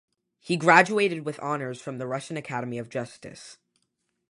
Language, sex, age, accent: English, female, under 19, United States English